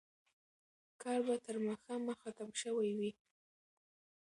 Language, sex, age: Pashto, female, under 19